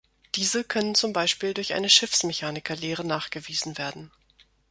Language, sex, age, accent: German, female, 30-39, Deutschland Deutsch